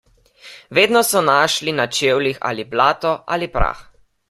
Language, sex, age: Slovenian, male, under 19